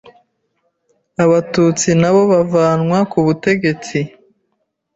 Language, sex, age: Kinyarwanda, female, 30-39